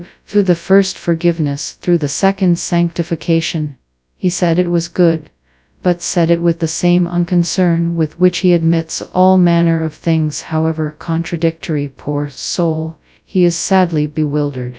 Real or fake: fake